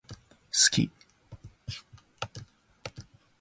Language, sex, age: Japanese, male, 19-29